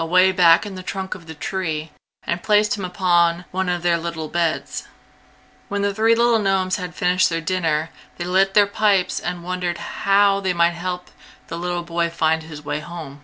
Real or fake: real